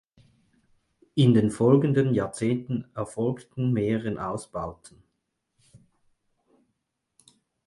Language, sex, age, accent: German, male, 30-39, Schweizerdeutsch